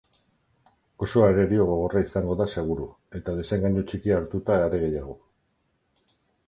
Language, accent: Basque, Erdialdekoa edo Nafarra (Gipuzkoa, Nafarroa)